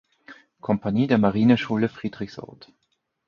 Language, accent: German, Österreichisches Deutsch